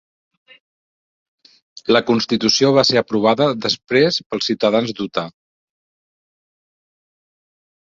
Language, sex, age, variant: Catalan, male, 40-49, Central